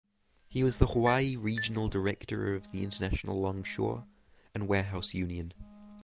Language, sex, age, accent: English, male, 19-29, England English; New Zealand English